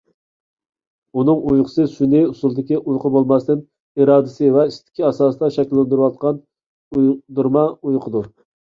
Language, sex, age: Uyghur, male, 19-29